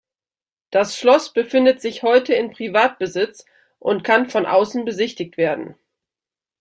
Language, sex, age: German, female, 30-39